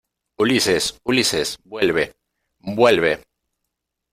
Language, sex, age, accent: Spanish, male, 40-49, Andino-Pacífico: Colombia, Perú, Ecuador, oeste de Bolivia y Venezuela andina